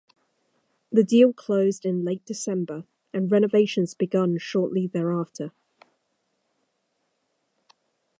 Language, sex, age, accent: English, female, 19-29, England English